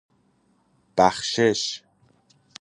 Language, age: Persian, 30-39